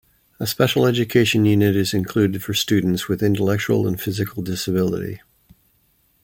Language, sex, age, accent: English, male, 50-59, Canadian English